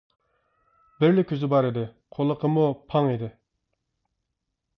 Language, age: Uyghur, 30-39